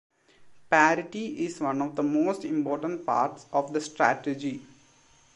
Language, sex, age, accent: English, male, 19-29, India and South Asia (India, Pakistan, Sri Lanka)